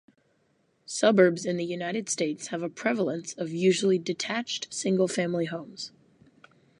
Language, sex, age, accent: English, female, 19-29, United States English